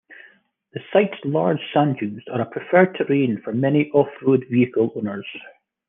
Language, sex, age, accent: English, male, 40-49, Scottish English